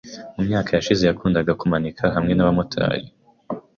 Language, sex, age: Kinyarwanda, male, 19-29